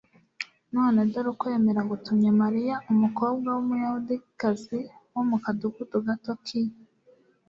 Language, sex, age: Kinyarwanda, female, 19-29